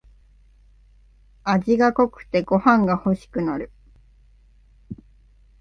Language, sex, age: Japanese, female, 19-29